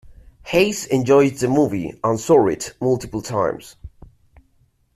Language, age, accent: English, 19-29, England English